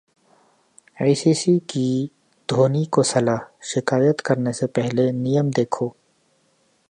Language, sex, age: Hindi, male, 40-49